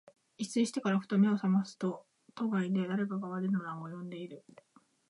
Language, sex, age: Japanese, female, under 19